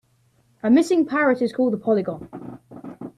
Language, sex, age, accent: English, male, under 19, England English